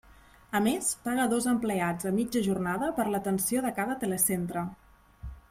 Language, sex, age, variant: Catalan, female, 30-39, Central